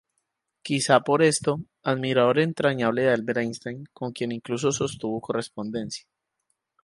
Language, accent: Spanish, Caribe: Cuba, Venezuela, Puerto Rico, República Dominicana, Panamá, Colombia caribeña, México caribeño, Costa del golfo de México